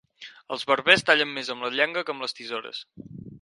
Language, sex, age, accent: Catalan, male, 19-29, Garrotxi